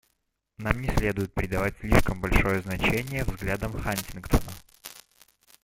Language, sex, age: Russian, male, 19-29